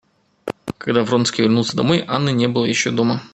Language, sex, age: Russian, male, 30-39